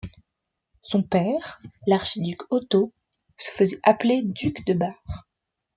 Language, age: French, under 19